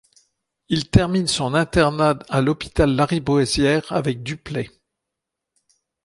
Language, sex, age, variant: French, male, 60-69, Français de métropole